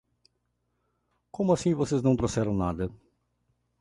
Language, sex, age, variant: Portuguese, male, 40-49, Portuguese (Brasil)